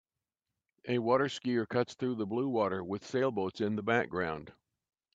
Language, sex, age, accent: English, male, 70-79, United States English